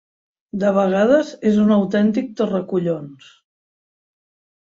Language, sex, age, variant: Catalan, female, 60-69, Central